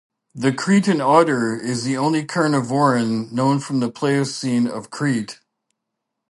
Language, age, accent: English, 50-59, Canadian English